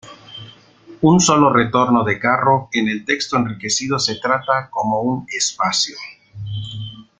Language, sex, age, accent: Spanish, male, 50-59, México